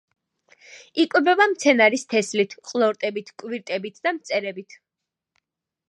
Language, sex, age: Georgian, female, 19-29